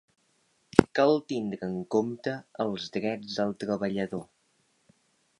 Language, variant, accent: Catalan, Central, central